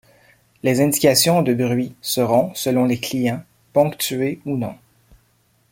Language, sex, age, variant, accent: French, male, 40-49, Français d'Amérique du Nord, Français du Canada